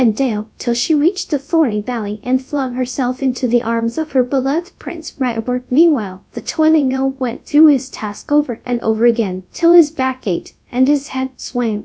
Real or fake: fake